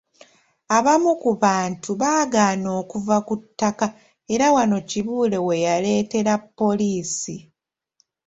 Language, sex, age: Ganda, female, 19-29